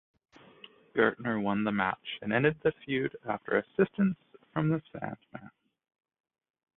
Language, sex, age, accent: English, male, 30-39, Canadian English